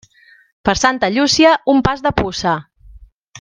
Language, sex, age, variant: Catalan, female, 40-49, Central